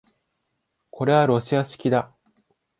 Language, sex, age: Japanese, male, 19-29